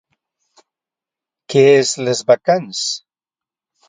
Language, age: Catalan, 60-69